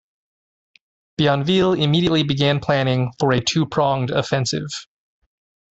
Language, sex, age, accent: English, male, 30-39, United States English